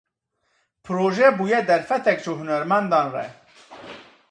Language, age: Kurdish, 30-39